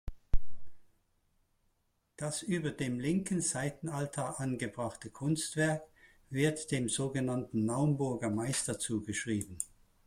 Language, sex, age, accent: German, male, 70-79, Schweizerdeutsch